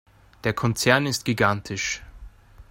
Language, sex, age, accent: German, male, 19-29, Österreichisches Deutsch